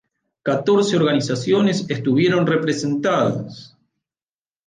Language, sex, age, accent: Spanish, male, 50-59, Rioplatense: Argentina, Uruguay, este de Bolivia, Paraguay